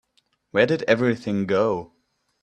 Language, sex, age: English, male, 19-29